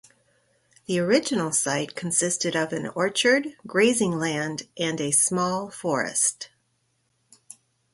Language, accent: English, United States English